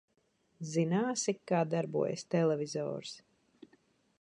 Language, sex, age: Latvian, female, 40-49